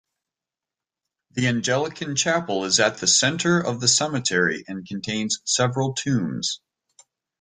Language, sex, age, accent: English, male, 19-29, United States English